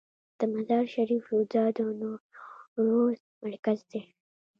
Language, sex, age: Pashto, female, under 19